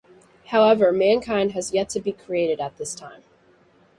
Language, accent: English, United States English